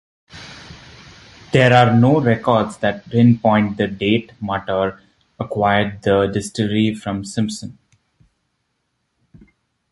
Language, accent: English, India and South Asia (India, Pakistan, Sri Lanka)